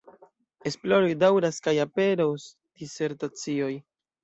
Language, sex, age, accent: Esperanto, male, under 19, Internacia